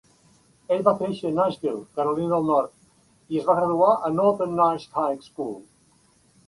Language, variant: Catalan, Central